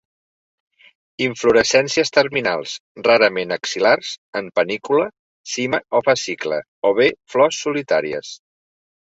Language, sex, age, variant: Catalan, male, 40-49, Septentrional